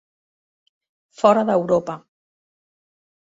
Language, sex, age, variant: Catalan, female, 40-49, Central